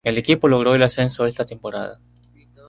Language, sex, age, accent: Spanish, male, 19-29, Andino-Pacífico: Colombia, Perú, Ecuador, oeste de Bolivia y Venezuela andina